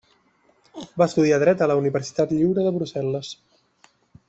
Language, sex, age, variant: Catalan, male, 30-39, Central